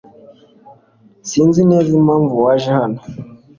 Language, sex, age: Kinyarwanda, male, 19-29